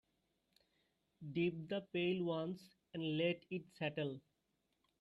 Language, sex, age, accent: English, male, 19-29, India and South Asia (India, Pakistan, Sri Lanka)